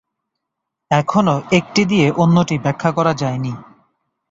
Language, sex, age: Bengali, male, 19-29